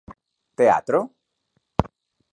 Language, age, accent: Galician, 30-39, Normativo (estándar)